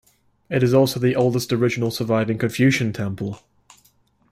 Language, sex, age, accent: English, male, under 19, England English